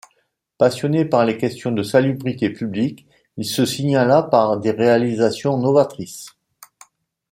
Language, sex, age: French, male, 50-59